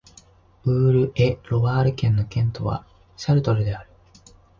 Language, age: Japanese, 19-29